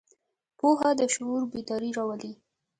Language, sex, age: Pashto, female, 19-29